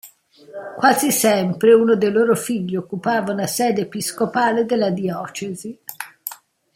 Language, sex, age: Italian, female, 60-69